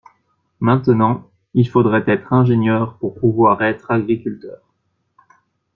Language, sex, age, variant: French, male, 19-29, Français de métropole